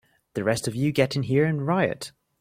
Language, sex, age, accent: English, male, 19-29, England English